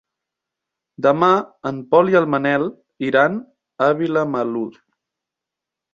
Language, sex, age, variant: Catalan, male, 19-29, Central